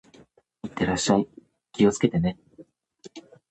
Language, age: Japanese, 19-29